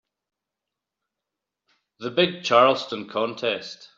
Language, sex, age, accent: English, male, 50-59, Scottish English